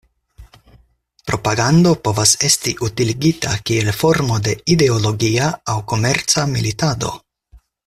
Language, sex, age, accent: Esperanto, male, 19-29, Internacia